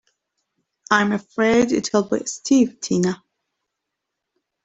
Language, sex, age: English, female, 19-29